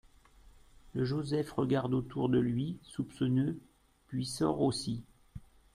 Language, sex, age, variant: French, male, 50-59, Français de métropole